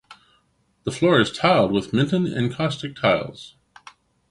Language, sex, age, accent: English, male, 50-59, Canadian English